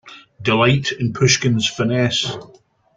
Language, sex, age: English, male, 50-59